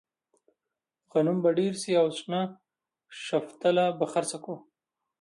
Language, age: Pashto, 19-29